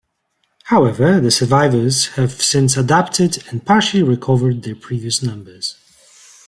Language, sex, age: English, male, 40-49